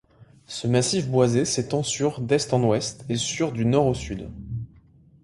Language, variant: French, Français de métropole